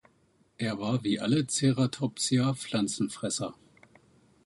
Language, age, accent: German, 50-59, Deutschland Deutsch